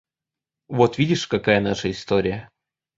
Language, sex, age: Russian, male, 19-29